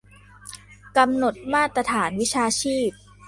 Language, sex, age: Thai, female, 19-29